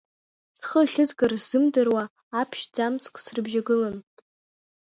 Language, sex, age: Abkhazian, female, under 19